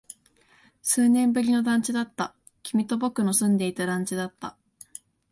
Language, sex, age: Japanese, female, under 19